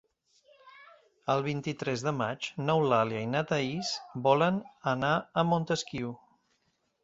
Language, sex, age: Catalan, male, 30-39